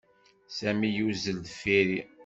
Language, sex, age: Kabyle, male, 50-59